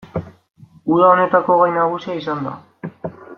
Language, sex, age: Basque, male, 19-29